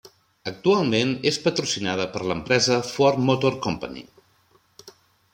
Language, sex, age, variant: Catalan, male, 40-49, Central